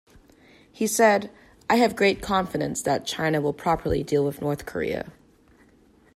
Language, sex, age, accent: English, female, 30-39, United States English